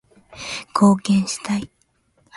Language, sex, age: Japanese, female, 19-29